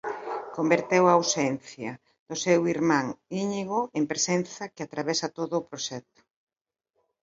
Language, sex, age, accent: Galician, female, 50-59, Normativo (estándar)